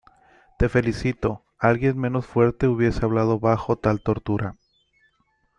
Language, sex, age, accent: Spanish, male, 30-39, México